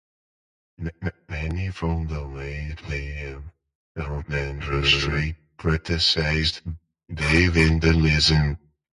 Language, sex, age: English, male, 40-49